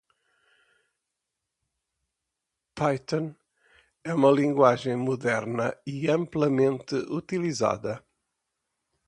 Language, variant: Portuguese, Portuguese (Portugal)